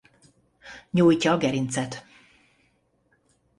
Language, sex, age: Hungarian, female, 50-59